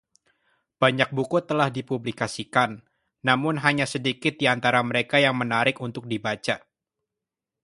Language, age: Indonesian, 19-29